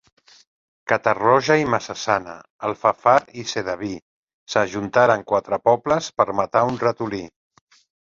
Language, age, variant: Catalan, 60-69, Central